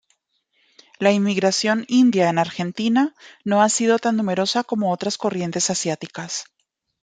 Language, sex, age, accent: Spanish, female, 40-49, Andino-Pacífico: Colombia, Perú, Ecuador, oeste de Bolivia y Venezuela andina